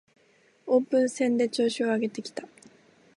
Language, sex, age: Japanese, female, 19-29